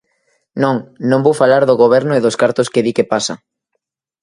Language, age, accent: Galician, 19-29, Normativo (estándar)